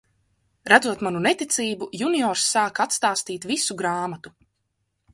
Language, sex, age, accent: Latvian, female, 19-29, Riga